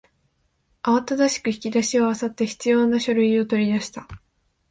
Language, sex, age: Japanese, female, 19-29